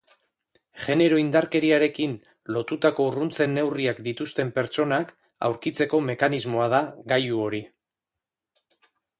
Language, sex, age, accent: Basque, male, 40-49, Erdialdekoa edo Nafarra (Gipuzkoa, Nafarroa)